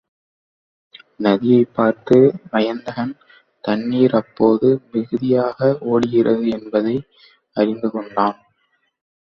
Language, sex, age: Tamil, male, 19-29